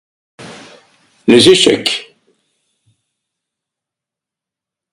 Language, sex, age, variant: French, male, 70-79, Français de métropole